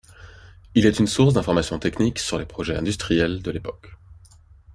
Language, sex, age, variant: French, male, 30-39, Français de métropole